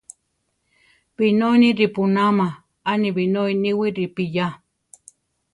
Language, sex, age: Central Tarahumara, female, 50-59